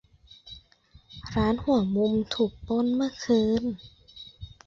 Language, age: Thai, 19-29